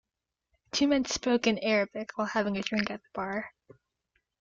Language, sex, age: English, female, under 19